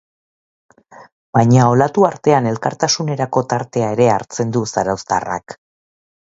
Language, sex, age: Basque, female, 40-49